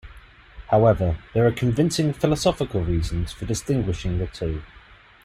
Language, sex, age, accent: English, male, 30-39, England English